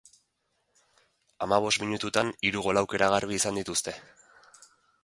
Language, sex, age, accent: Basque, male, 30-39, Erdialdekoa edo Nafarra (Gipuzkoa, Nafarroa)